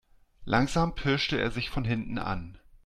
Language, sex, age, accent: German, male, 40-49, Deutschland Deutsch